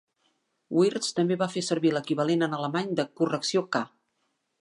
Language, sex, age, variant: Catalan, female, 50-59, Central